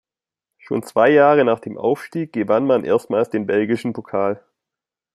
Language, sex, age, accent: German, male, 19-29, Deutschland Deutsch